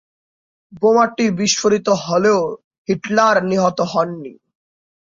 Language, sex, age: Bengali, male, under 19